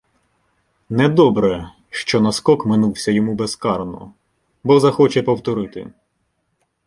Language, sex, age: Ukrainian, male, 19-29